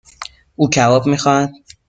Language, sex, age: Persian, male, 19-29